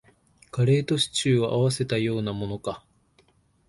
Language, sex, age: Japanese, male, 19-29